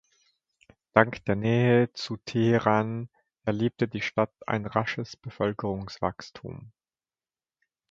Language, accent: German, Deutschland Deutsch